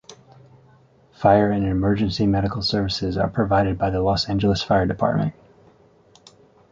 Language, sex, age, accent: English, male, 30-39, United States English